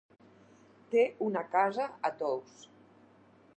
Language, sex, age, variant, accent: Catalan, female, 60-69, Nord-Occidental, nord-occidental